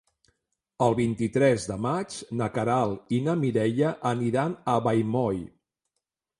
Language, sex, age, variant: Catalan, male, 40-49, Central